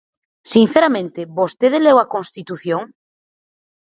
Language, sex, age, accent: Galician, female, 30-39, Atlántico (seseo e gheada)